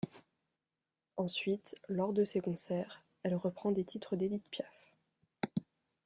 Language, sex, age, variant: French, female, under 19, Français de métropole